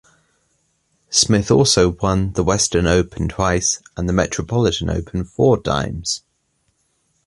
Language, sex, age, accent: English, male, 30-39, England English